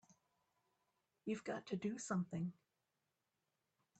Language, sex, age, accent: English, female, 60-69, United States English